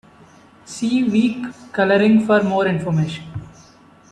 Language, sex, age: English, male, 19-29